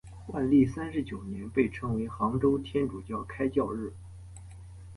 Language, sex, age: Chinese, male, 19-29